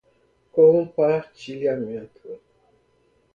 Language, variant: Portuguese, Portuguese (Brasil)